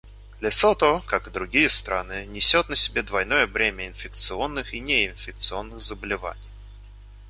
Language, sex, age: Russian, male, 19-29